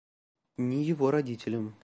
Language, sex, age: Russian, male, 30-39